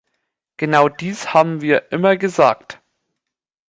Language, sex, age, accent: German, male, 30-39, Deutschland Deutsch